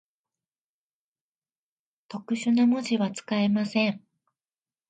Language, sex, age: Japanese, female, 40-49